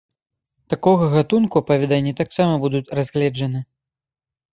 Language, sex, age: Belarusian, male, 19-29